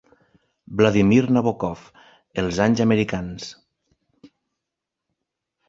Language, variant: Catalan, Nord-Occidental